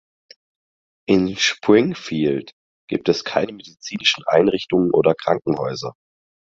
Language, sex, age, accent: German, male, 19-29, Deutschland Deutsch